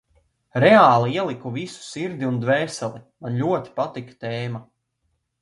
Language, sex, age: Latvian, male, 19-29